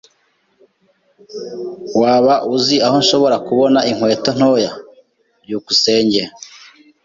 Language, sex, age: Kinyarwanda, male, 19-29